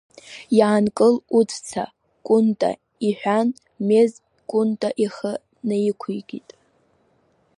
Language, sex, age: Abkhazian, female, under 19